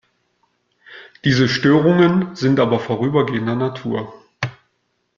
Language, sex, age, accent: German, male, 40-49, Deutschland Deutsch